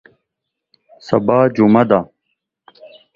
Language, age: Pashto, 19-29